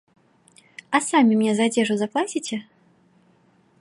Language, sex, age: Belarusian, female, 19-29